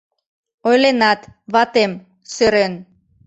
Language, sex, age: Mari, female, 30-39